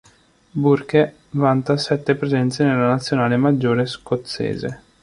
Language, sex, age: Italian, male, 19-29